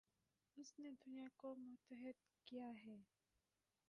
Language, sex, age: Urdu, female, 19-29